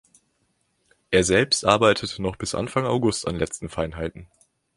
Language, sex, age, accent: German, male, 19-29, Deutschland Deutsch